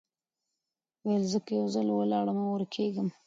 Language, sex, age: Pashto, female, 30-39